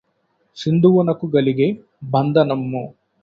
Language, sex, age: Telugu, male, 19-29